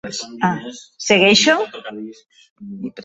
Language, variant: Catalan, Central